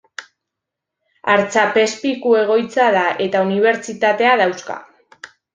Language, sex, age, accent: Basque, female, 19-29, Mendebalekoa (Araba, Bizkaia, Gipuzkoako mendebaleko herri batzuk)